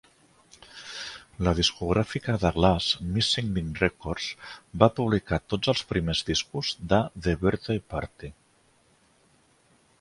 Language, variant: Catalan, Central